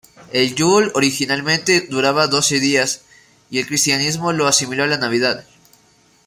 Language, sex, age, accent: Spanish, male, 19-29, Andino-Pacífico: Colombia, Perú, Ecuador, oeste de Bolivia y Venezuela andina